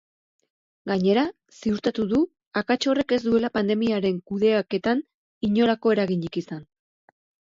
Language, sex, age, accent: Basque, female, 40-49, Erdialdekoa edo Nafarra (Gipuzkoa, Nafarroa)